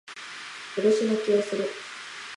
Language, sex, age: Japanese, female, 19-29